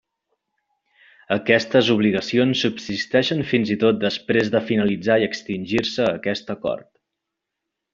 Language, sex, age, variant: Catalan, male, 30-39, Central